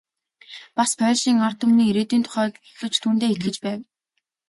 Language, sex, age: Mongolian, female, 19-29